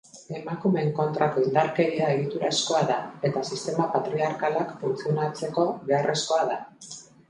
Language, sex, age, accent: Basque, female, 19-29, Mendebalekoa (Araba, Bizkaia, Gipuzkoako mendebaleko herri batzuk)